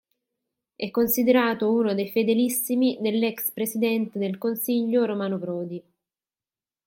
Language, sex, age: Italian, female, 19-29